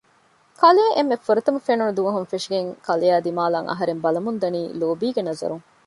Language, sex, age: Divehi, female, 40-49